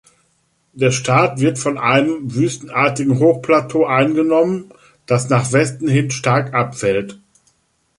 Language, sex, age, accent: German, male, 50-59, Deutschland Deutsch